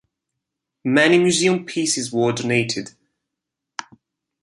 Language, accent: English, England English